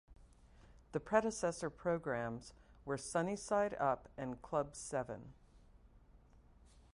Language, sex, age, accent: English, female, 60-69, United States English